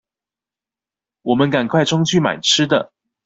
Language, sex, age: Chinese, male, 19-29